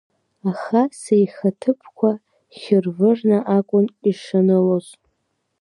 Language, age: Abkhazian, under 19